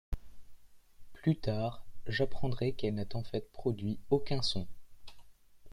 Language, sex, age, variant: French, male, under 19, Français de métropole